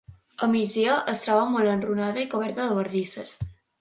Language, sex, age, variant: Catalan, female, under 19, Balear